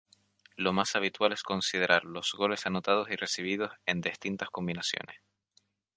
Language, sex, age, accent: Spanish, male, 19-29, España: Islas Canarias